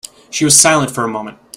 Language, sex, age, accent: English, male, 19-29, United States English